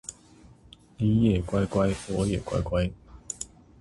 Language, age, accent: Chinese, 30-39, 出生地：臺中市